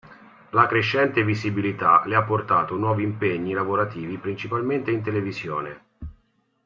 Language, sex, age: Italian, male, 40-49